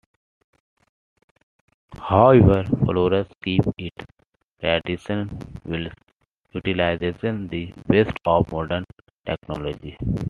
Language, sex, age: English, male, 19-29